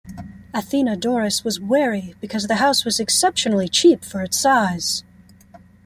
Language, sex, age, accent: English, female, 19-29, United States English